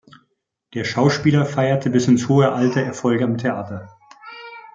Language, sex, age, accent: German, male, 50-59, Deutschland Deutsch